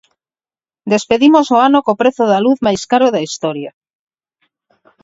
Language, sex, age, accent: Galician, female, 40-49, Normativo (estándar)